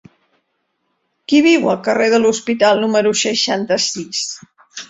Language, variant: Catalan, Central